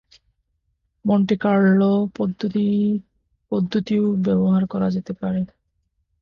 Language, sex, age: Bengali, male, 19-29